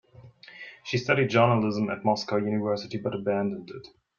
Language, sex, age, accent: English, male, 30-39, United States English